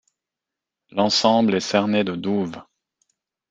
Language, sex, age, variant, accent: French, male, 30-39, Français d'Europe, Français de Suisse